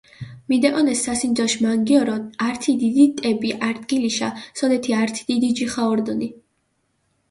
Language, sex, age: Mingrelian, female, 19-29